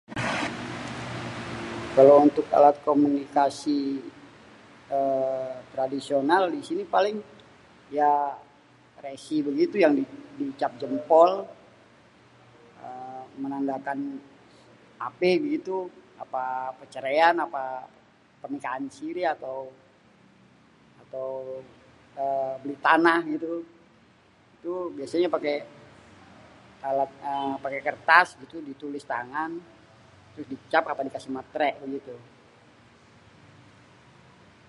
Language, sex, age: Betawi, male, 40-49